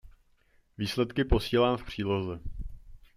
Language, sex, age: Czech, male, 19-29